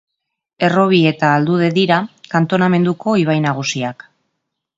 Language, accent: Basque, Mendebalekoa (Araba, Bizkaia, Gipuzkoako mendebaleko herri batzuk)